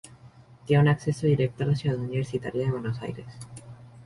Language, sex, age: Spanish, male, under 19